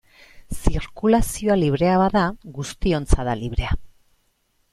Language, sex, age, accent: Basque, female, 40-49, Mendebalekoa (Araba, Bizkaia, Gipuzkoako mendebaleko herri batzuk)